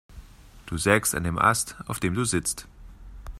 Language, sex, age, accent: German, male, 40-49, Deutschland Deutsch